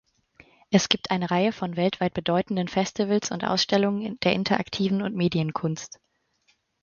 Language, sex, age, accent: German, female, 30-39, Deutschland Deutsch